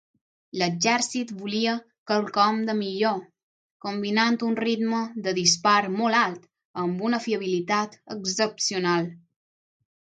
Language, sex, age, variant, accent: Catalan, female, under 19, Balear, balear; mallorquí